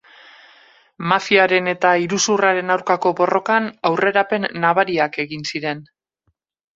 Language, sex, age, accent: Basque, female, 40-49, Mendebalekoa (Araba, Bizkaia, Gipuzkoako mendebaleko herri batzuk)